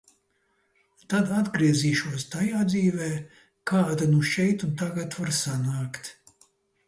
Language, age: Latvian, 70-79